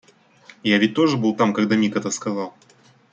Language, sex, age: Russian, male, 19-29